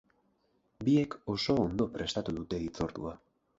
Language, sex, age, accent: Basque, male, 19-29, Erdialdekoa edo Nafarra (Gipuzkoa, Nafarroa)